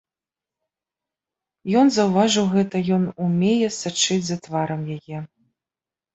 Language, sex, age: Belarusian, female, 30-39